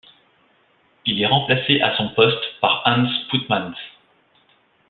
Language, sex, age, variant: French, male, 30-39, Français de métropole